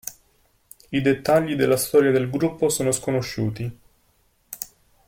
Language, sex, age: Italian, male, 19-29